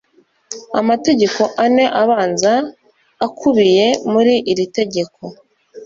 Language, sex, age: Kinyarwanda, female, 19-29